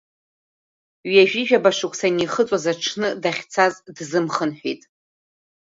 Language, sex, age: Abkhazian, female, 30-39